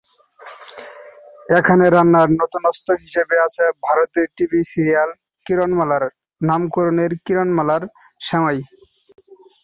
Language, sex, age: Bengali, male, 19-29